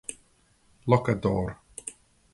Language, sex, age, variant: Portuguese, male, 40-49, Portuguese (Portugal)